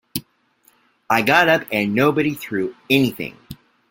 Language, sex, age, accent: English, male, 50-59, United States English